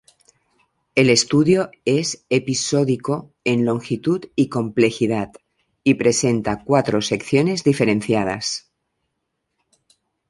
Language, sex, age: Spanish, female, 50-59